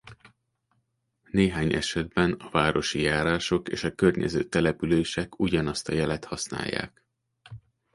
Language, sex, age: Hungarian, male, 40-49